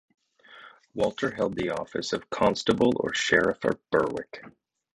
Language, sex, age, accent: English, male, 30-39, United States English